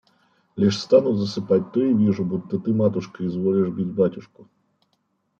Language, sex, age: Russian, male, 40-49